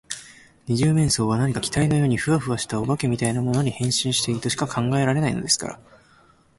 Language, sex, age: Japanese, male, 19-29